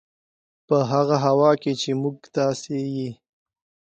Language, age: Pashto, 19-29